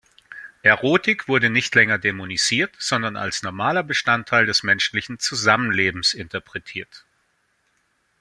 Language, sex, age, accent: German, male, 40-49, Deutschland Deutsch